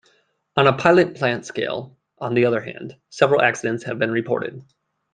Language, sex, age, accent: English, male, 30-39, United States English